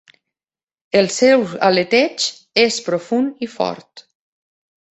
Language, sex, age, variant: Catalan, female, 40-49, Nord-Occidental